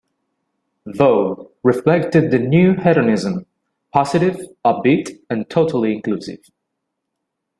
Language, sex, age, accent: English, male, 30-39, United States English